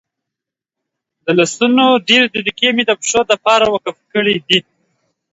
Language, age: Pashto, 19-29